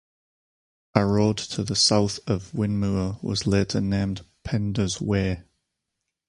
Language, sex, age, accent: English, male, 30-39, England English